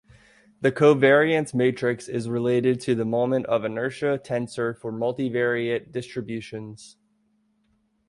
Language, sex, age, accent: English, male, 30-39, United States English